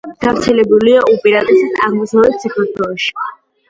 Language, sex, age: Georgian, female, under 19